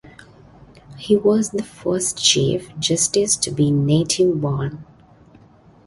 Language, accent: English, India and South Asia (India, Pakistan, Sri Lanka)